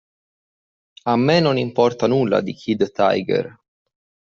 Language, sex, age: Italian, male, 40-49